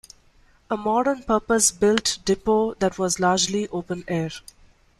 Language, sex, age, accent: English, female, 19-29, India and South Asia (India, Pakistan, Sri Lanka)